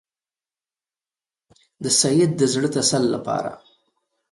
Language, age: Pashto, 30-39